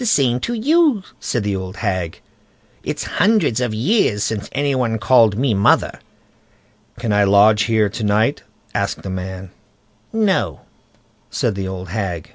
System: none